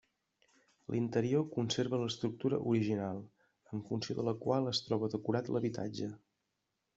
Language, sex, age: Catalan, male, 30-39